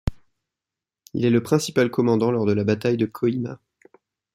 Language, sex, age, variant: French, male, 19-29, Français de métropole